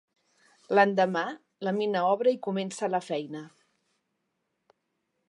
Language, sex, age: Catalan, female, 50-59